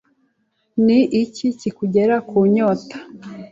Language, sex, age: Kinyarwanda, female, 19-29